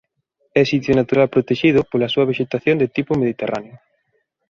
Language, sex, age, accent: Galician, male, 30-39, Normativo (estándar)